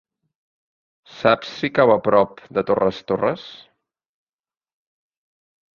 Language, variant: Catalan, Central